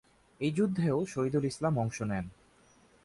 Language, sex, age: Bengali, male, 19-29